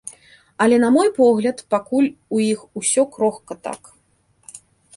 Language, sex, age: Belarusian, female, 30-39